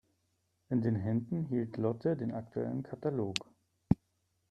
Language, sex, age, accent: German, male, 30-39, Deutschland Deutsch